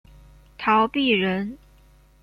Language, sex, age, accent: Chinese, female, 19-29, 出生地：江西省